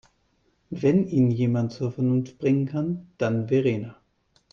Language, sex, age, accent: German, male, 40-49, Deutschland Deutsch